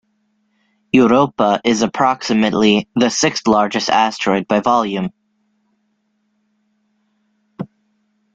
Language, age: English, 19-29